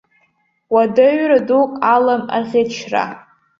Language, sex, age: Abkhazian, female, under 19